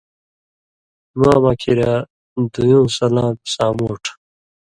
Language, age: Indus Kohistani, 30-39